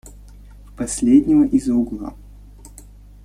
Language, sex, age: Russian, male, 19-29